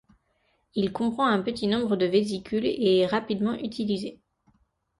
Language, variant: French, Français de métropole